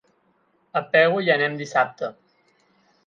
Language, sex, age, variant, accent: Catalan, male, 19-29, Central, central